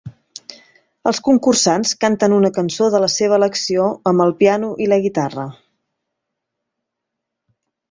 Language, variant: Catalan, Central